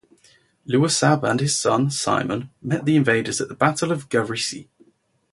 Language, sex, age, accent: English, male, 19-29, England English